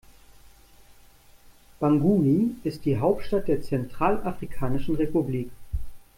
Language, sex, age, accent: German, male, 30-39, Deutschland Deutsch